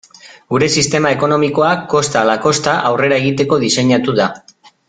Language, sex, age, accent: Basque, male, 40-49, Mendebalekoa (Araba, Bizkaia, Gipuzkoako mendebaleko herri batzuk)